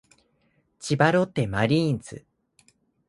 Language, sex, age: Japanese, male, 19-29